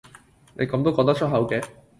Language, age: Cantonese, 19-29